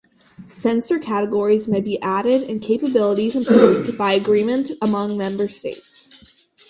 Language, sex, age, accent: English, female, under 19, United States English